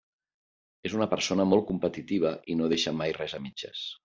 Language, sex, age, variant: Catalan, male, 50-59, Central